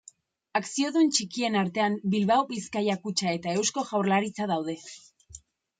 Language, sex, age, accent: Basque, female, 19-29, Erdialdekoa edo Nafarra (Gipuzkoa, Nafarroa)